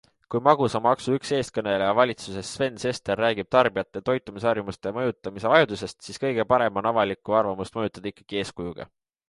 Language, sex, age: Estonian, male, 19-29